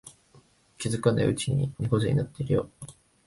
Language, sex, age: Japanese, male, 19-29